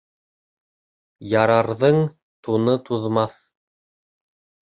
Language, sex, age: Bashkir, male, 30-39